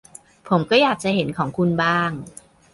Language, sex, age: Thai, male, under 19